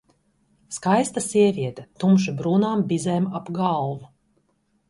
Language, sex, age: Latvian, female, 30-39